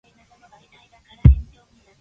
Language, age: English, 19-29